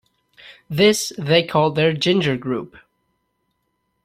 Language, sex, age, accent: English, male, 19-29, United States English